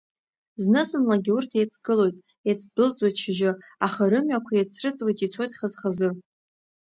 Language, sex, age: Abkhazian, female, under 19